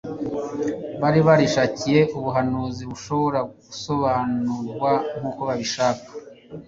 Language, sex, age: Kinyarwanda, male, 30-39